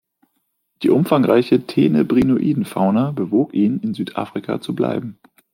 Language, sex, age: German, male, 19-29